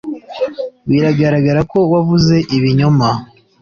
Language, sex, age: Kinyarwanda, male, 19-29